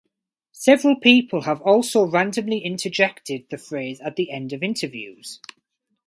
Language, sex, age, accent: English, male, 19-29, England English